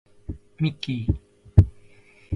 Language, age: Japanese, 19-29